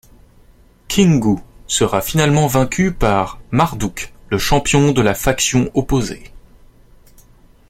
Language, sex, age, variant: French, male, 19-29, Français de métropole